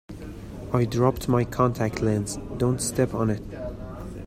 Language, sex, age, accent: English, male, 19-29, United States English